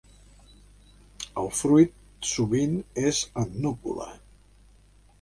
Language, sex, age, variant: Catalan, male, 70-79, Central